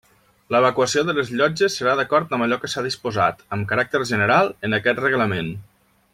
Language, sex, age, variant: Catalan, male, 30-39, Nord-Occidental